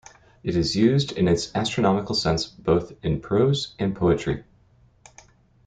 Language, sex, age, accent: English, male, 30-39, United States English